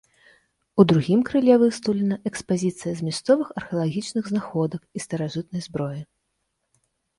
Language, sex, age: Belarusian, female, 30-39